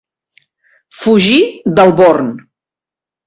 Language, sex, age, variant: Catalan, female, 50-59, Central